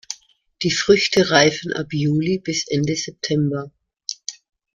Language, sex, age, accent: German, female, 60-69, Deutschland Deutsch